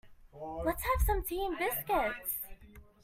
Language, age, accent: English, under 19, Australian English